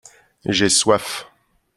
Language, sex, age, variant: French, male, 50-59, Français de métropole